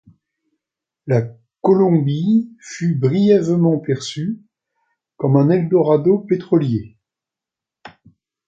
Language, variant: French, Français de métropole